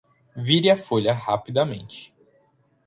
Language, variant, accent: Portuguese, Portuguese (Brasil), Paulista